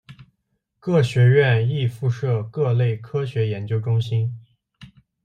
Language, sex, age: Chinese, male, 19-29